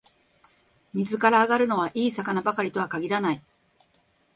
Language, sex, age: Japanese, female, 50-59